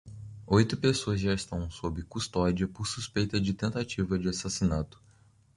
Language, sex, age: Portuguese, male, 19-29